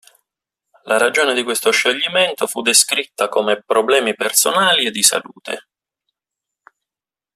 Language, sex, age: Italian, male, 50-59